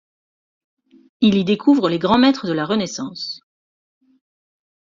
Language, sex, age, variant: French, female, 40-49, Français de métropole